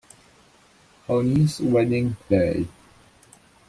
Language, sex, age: Italian, male, 40-49